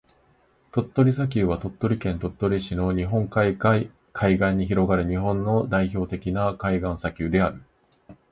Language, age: Japanese, 19-29